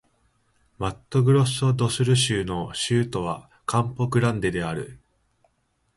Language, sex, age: Japanese, male, 19-29